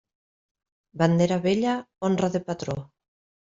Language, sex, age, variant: Catalan, female, 40-49, Nord-Occidental